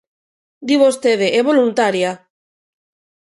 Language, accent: Galician, Neofalante